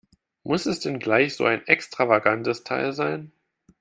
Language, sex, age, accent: German, male, 19-29, Deutschland Deutsch